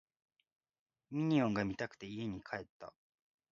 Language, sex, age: Japanese, male, 19-29